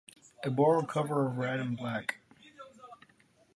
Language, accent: English, Turkish